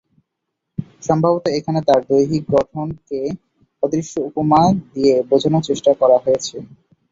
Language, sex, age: Bengali, male, 19-29